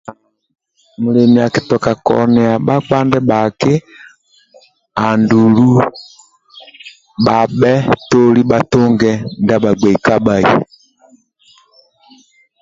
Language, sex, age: Amba (Uganda), male, 40-49